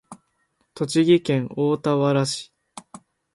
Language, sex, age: Japanese, male, 19-29